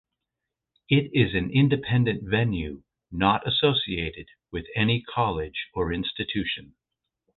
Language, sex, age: English, male, 50-59